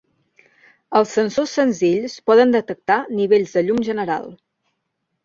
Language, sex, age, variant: Catalan, female, 19-29, Central